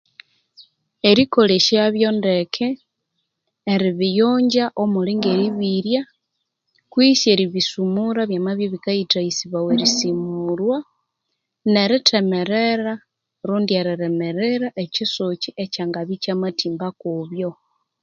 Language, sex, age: Konzo, female, 30-39